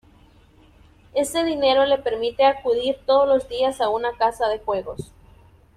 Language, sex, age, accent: Spanish, female, 19-29, América central